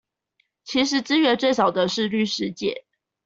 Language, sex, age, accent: Chinese, female, 19-29, 出生地：臺北市